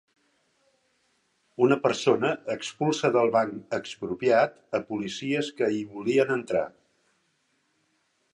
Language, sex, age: Catalan, male, 60-69